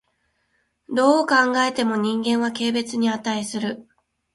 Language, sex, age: Japanese, female, 19-29